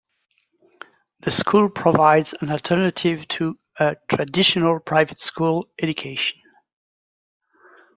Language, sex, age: English, male, 30-39